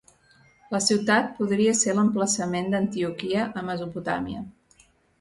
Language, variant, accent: Catalan, Central, central